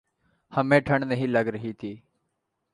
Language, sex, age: Urdu, male, 19-29